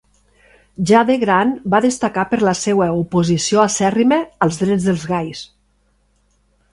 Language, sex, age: Catalan, female, 60-69